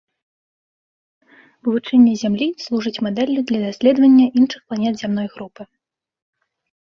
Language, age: Belarusian, 19-29